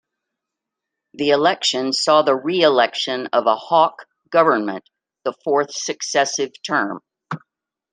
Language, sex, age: English, female, 60-69